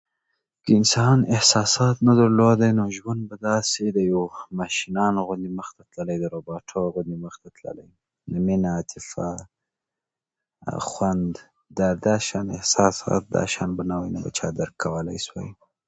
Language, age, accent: Pashto, 19-29, معیاري پښتو